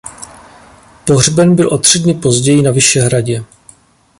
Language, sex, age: Czech, male, 40-49